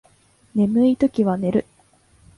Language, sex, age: Japanese, female, 19-29